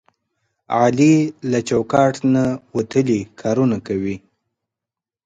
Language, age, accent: Pashto, 19-29, کندهارۍ لهجه